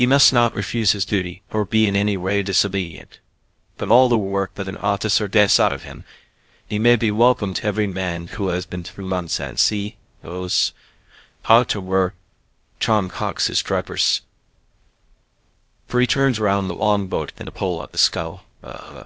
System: TTS, VITS